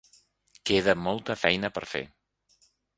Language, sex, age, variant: Catalan, male, 50-59, Central